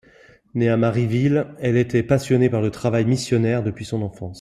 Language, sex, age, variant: French, male, 50-59, Français de métropole